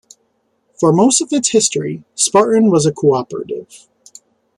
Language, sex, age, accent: English, male, 19-29, United States English